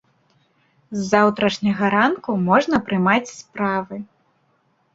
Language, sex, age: Belarusian, female, 19-29